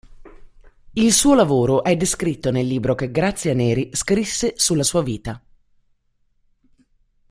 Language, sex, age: Italian, female, 40-49